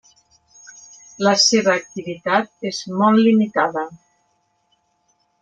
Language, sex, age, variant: Catalan, female, 60-69, Central